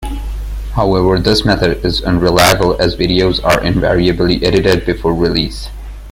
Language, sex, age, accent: English, male, under 19, India and South Asia (India, Pakistan, Sri Lanka)